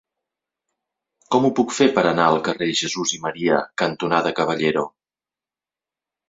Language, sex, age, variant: Catalan, male, 40-49, Central